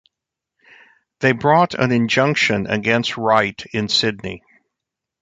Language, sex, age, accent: English, male, 60-69, United States English